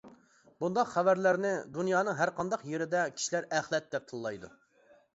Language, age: Uyghur, 19-29